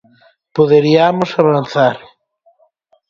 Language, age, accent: Galician, 19-29, Oriental (común en zona oriental)